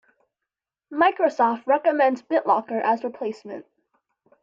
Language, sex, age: English, female, 19-29